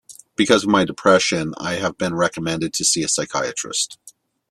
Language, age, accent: English, 40-49, United States English